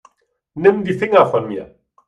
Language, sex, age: German, male, 40-49